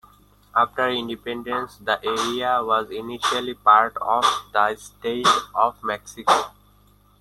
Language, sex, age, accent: English, male, 19-29, India and South Asia (India, Pakistan, Sri Lanka)